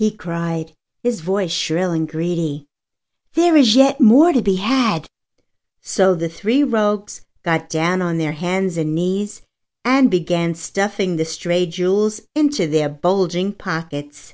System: none